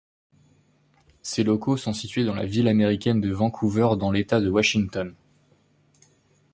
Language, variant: French, Français de métropole